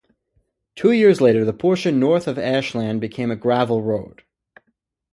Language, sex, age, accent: English, male, 19-29, United States English